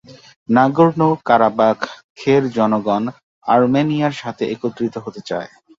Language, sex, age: Bengali, male, 19-29